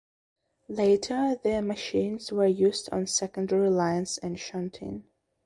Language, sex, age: English, female, 19-29